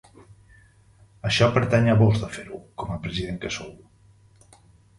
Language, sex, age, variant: Catalan, male, 50-59, Central